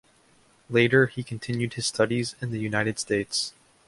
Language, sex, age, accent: English, male, 19-29, United States English